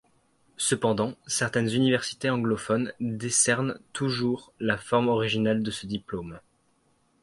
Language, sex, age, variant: French, male, 19-29, Français de métropole